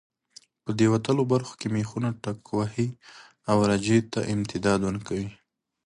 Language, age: Pashto, 30-39